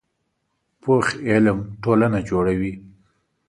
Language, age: Pashto, 30-39